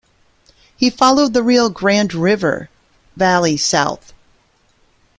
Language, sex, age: English, female, 50-59